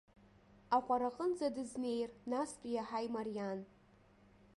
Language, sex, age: Abkhazian, female, under 19